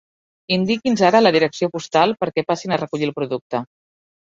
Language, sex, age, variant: Catalan, female, 40-49, Central